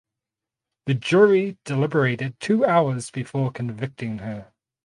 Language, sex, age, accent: English, male, 30-39, New Zealand English